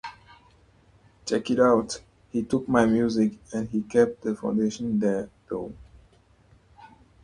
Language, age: English, 19-29